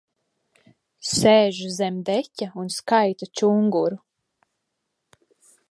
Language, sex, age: Latvian, female, 19-29